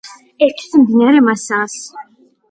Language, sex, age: Georgian, female, 19-29